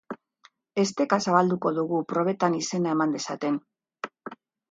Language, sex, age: Basque, female, 60-69